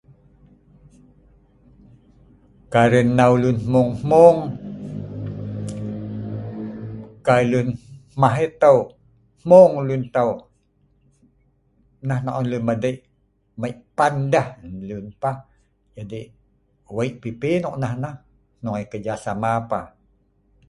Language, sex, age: Sa'ban, male, 50-59